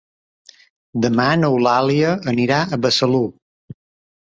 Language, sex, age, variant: Catalan, male, 50-59, Balear